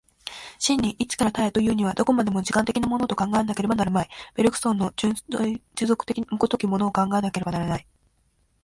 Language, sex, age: Japanese, female, 19-29